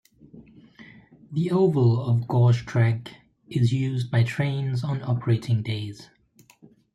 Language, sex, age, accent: English, male, 40-49, England English